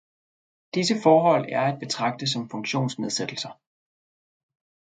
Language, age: Danish, 30-39